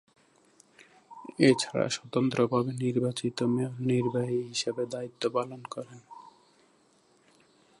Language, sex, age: Bengali, male, 19-29